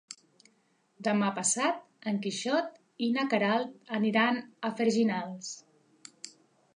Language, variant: Catalan, Central